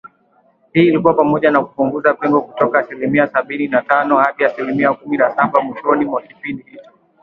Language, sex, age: Swahili, male, 19-29